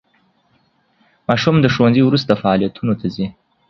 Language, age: Pashto, under 19